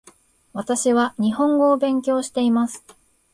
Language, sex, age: Japanese, female, 19-29